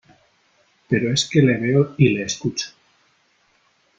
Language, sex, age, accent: Spanish, male, 30-39, España: Norte peninsular (Asturias, Castilla y León, Cantabria, País Vasco, Navarra, Aragón, La Rioja, Guadalajara, Cuenca)